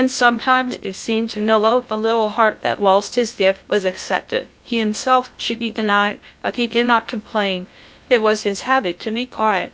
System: TTS, GlowTTS